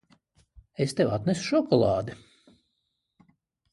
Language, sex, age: Latvian, male, 40-49